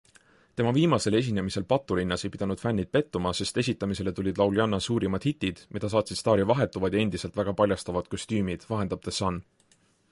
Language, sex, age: Estonian, male, 19-29